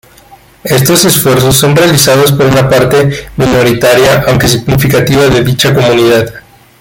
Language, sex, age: Spanish, male, 19-29